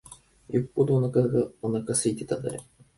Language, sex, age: Japanese, male, 19-29